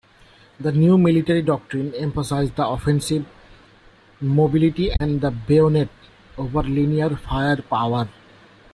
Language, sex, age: English, male, 40-49